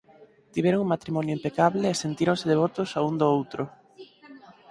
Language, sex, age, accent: Galician, male, 19-29, Normativo (estándar)